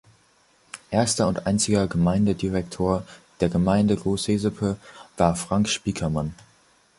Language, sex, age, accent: German, male, under 19, Deutschland Deutsch